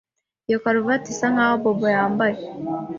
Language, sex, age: Kinyarwanda, female, 19-29